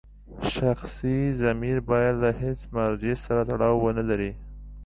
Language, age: Pashto, 40-49